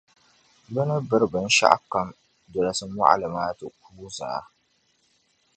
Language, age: Dagbani, 19-29